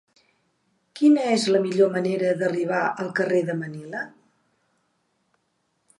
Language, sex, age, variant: Catalan, female, 70-79, Central